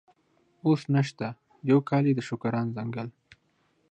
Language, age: Pashto, 19-29